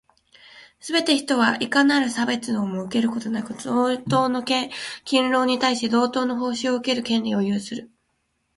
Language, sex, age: Japanese, female, 19-29